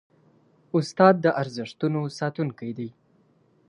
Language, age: Pashto, 19-29